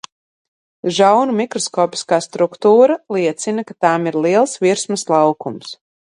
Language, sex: Latvian, female